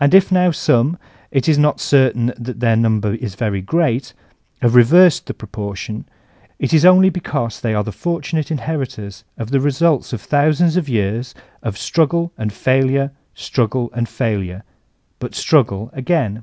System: none